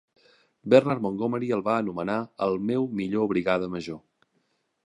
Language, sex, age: Catalan, male, 30-39